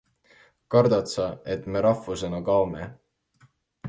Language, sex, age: Estonian, male, 19-29